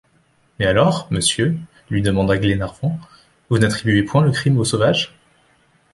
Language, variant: French, Français de métropole